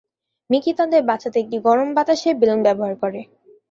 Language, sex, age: Bengali, female, 30-39